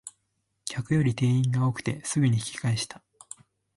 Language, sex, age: Japanese, male, 19-29